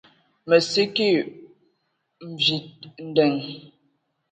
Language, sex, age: Ewondo, female, 19-29